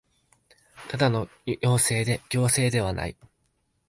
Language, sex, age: Japanese, male, 19-29